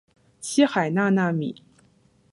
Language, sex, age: Chinese, female, 19-29